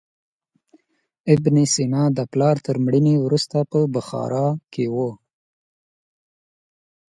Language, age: Pashto, 19-29